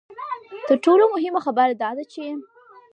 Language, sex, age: Pashto, female, under 19